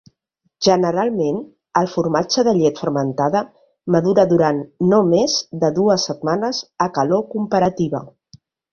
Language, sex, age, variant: Catalan, female, 40-49, Nord-Occidental